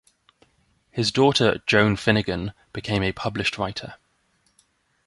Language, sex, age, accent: English, male, 19-29, England English